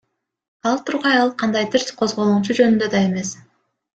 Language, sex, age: Kyrgyz, female, 19-29